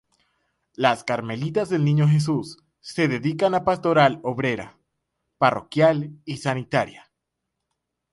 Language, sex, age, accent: Spanish, male, 19-29, Caribe: Cuba, Venezuela, Puerto Rico, República Dominicana, Panamá, Colombia caribeña, México caribeño, Costa del golfo de México